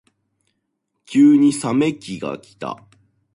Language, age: Japanese, 30-39